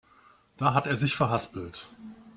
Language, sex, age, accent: German, male, 40-49, Deutschland Deutsch